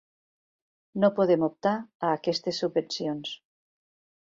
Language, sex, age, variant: Catalan, female, 50-59, Septentrional